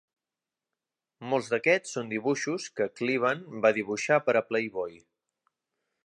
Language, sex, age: Catalan, male, 30-39